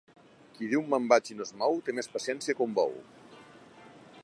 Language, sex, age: Catalan, male, 50-59